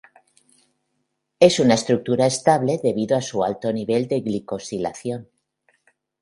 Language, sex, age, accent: Spanish, female, 50-59, España: Centro-Sur peninsular (Madrid, Toledo, Castilla-La Mancha)